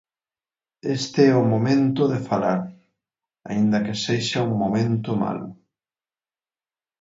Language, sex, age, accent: Galician, male, 30-39, Central (gheada)